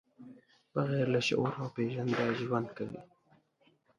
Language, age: Pashto, under 19